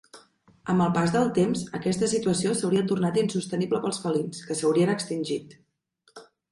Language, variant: Catalan, Central